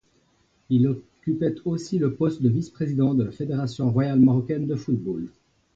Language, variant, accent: French, Français d'Europe, Français de Suisse